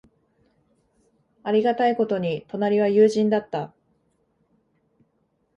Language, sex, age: Japanese, female, 30-39